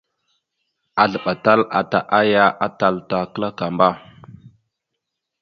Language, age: Mada (Cameroon), 19-29